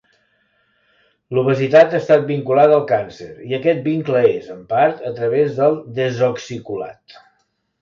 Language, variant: Catalan, Central